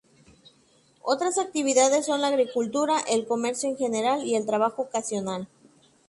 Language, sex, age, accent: Spanish, female, 30-39, México